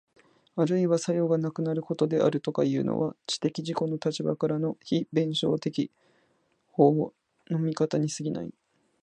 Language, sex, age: Japanese, female, 90+